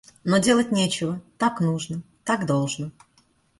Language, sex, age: Russian, female, 40-49